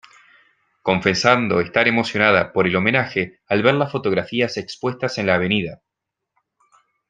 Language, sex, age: Spanish, male, 19-29